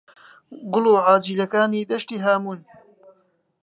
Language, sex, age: Central Kurdish, male, 19-29